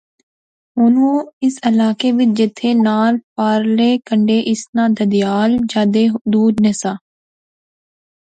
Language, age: Pahari-Potwari, 19-29